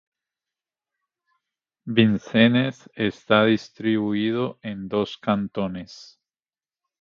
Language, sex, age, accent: Spanish, male, 30-39, Andino-Pacífico: Colombia, Perú, Ecuador, oeste de Bolivia y Venezuela andina